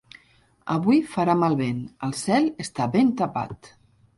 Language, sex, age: Catalan, female, 50-59